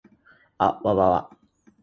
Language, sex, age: Japanese, male, 19-29